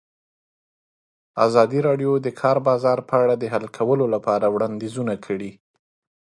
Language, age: Pashto, 30-39